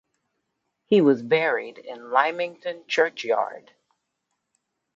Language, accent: English, United States English